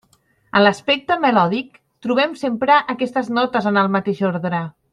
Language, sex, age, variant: Catalan, male, 30-39, Central